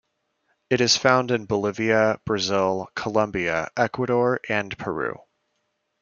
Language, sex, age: English, male, 19-29